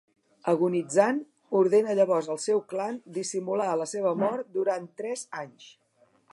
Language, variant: Catalan, Central